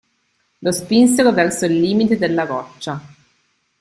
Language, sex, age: Italian, female, 30-39